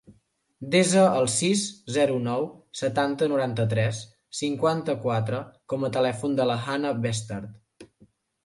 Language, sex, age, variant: Catalan, male, under 19, Central